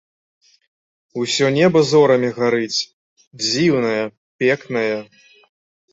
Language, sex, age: Belarusian, male, 30-39